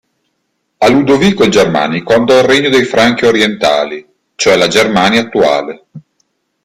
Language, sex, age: Italian, male, 40-49